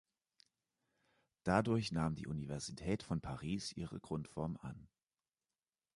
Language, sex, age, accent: German, male, 30-39, Deutschland Deutsch